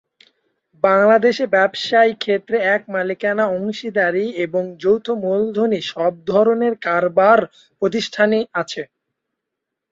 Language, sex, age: Bengali, male, 19-29